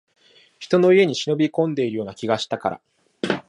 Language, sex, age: Japanese, male, 19-29